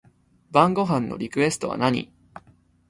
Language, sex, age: Japanese, male, 19-29